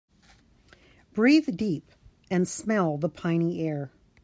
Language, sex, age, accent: English, female, 60-69, United States English